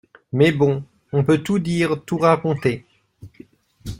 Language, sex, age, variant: French, male, 19-29, Français de métropole